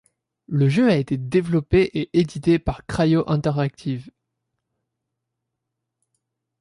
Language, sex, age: French, male, under 19